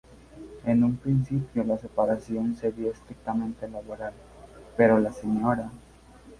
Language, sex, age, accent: Spanish, male, 19-29, México